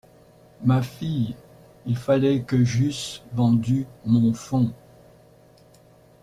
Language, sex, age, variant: French, male, 60-69, Français de métropole